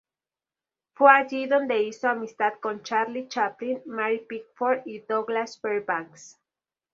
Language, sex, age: Spanish, female, 19-29